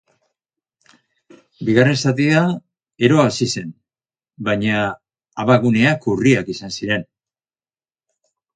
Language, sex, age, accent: Basque, male, 50-59, Mendebalekoa (Araba, Bizkaia, Gipuzkoako mendebaleko herri batzuk)